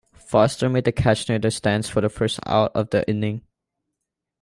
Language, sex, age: English, male, under 19